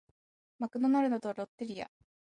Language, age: Japanese, 19-29